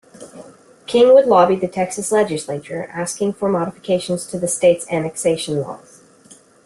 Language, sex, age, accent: English, female, 30-39, United States English